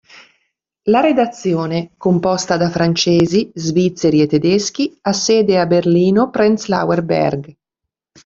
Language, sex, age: Italian, female, 40-49